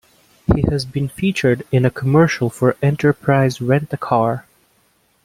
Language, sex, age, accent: English, male, under 19, United States English